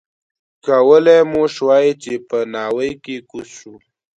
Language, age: Pashto, under 19